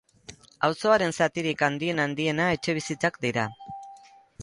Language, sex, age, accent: Basque, female, 60-69, Erdialdekoa edo Nafarra (Gipuzkoa, Nafarroa)